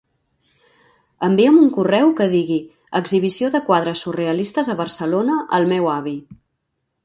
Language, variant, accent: Catalan, Central, central